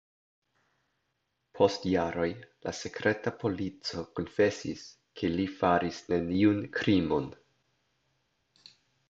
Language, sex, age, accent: Esperanto, male, 19-29, Internacia